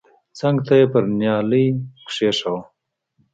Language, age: Pashto, 40-49